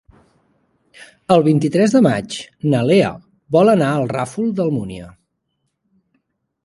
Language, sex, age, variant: Catalan, male, 30-39, Central